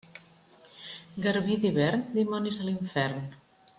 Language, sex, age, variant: Catalan, female, 50-59, Central